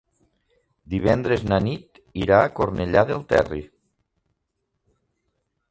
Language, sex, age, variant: Catalan, male, 40-49, Central